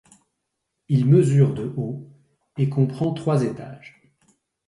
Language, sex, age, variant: French, male, 60-69, Français de métropole